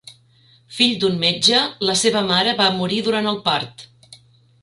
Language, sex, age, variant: Catalan, female, 50-59, Central